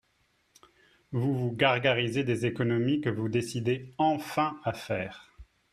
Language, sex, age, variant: French, male, 40-49, Français de métropole